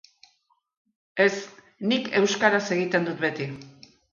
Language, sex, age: Basque, female, 60-69